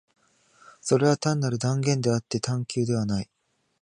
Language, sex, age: Japanese, male, 19-29